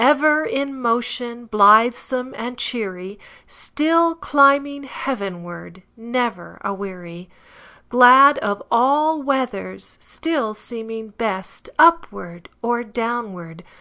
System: none